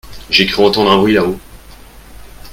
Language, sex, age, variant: French, male, 30-39, Français de métropole